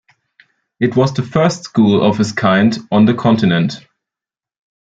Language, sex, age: English, male, under 19